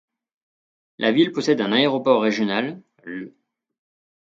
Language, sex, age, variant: French, male, 40-49, Français de métropole